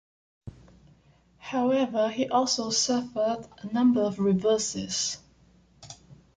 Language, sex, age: English, female, 19-29